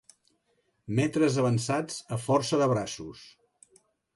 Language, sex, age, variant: Catalan, male, 60-69, Central